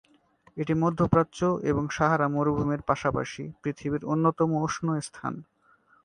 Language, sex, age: Bengali, male, 19-29